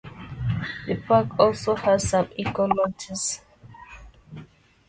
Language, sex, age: English, female, 19-29